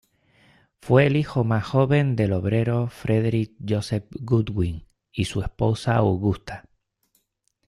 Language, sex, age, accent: Spanish, male, 40-49, España: Islas Canarias